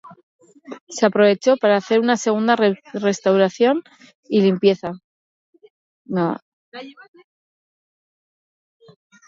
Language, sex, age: Spanish, female, 40-49